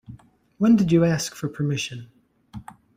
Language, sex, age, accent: English, male, 40-49, United States English